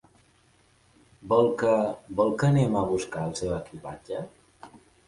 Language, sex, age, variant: Catalan, male, 30-39, Central